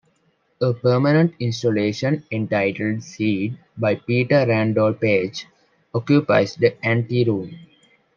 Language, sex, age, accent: English, male, 19-29, India and South Asia (India, Pakistan, Sri Lanka)